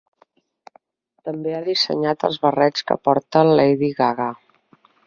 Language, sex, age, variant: Catalan, female, 40-49, Central